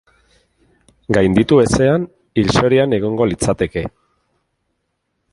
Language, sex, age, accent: Basque, female, 40-49, Erdialdekoa edo Nafarra (Gipuzkoa, Nafarroa)